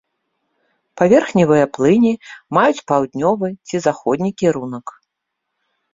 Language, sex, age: Belarusian, female, 40-49